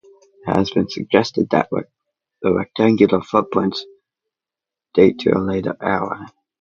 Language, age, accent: English, under 19, United States English